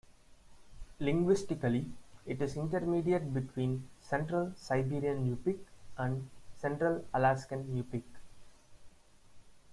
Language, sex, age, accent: English, male, 19-29, India and South Asia (India, Pakistan, Sri Lanka)